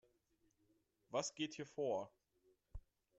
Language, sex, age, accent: German, male, 30-39, Deutschland Deutsch